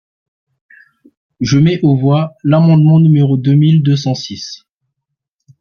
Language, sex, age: French, male, 19-29